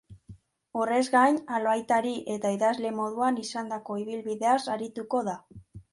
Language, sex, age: Basque, female, under 19